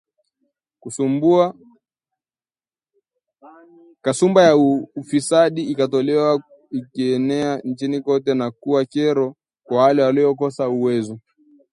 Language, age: Swahili, 19-29